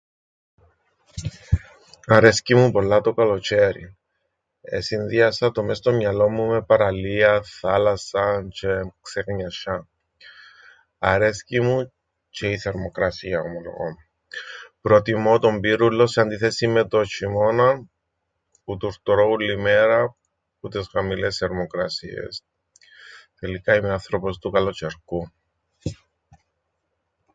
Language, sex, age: Greek, male, 40-49